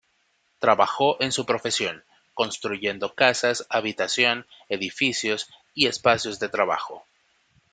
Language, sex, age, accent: Spanish, male, 19-29, América central